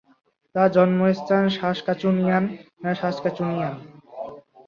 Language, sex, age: Bengali, male, 40-49